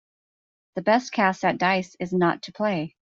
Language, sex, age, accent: English, female, 40-49, United States English